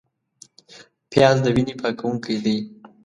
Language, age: Pashto, 19-29